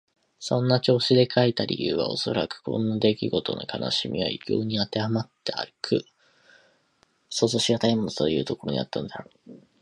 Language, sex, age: Japanese, male, 19-29